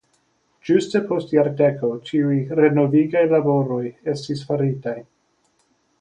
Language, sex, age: Esperanto, male, 30-39